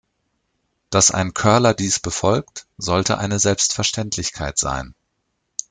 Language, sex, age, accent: German, male, 40-49, Deutschland Deutsch